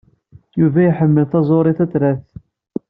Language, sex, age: Kabyle, male, 19-29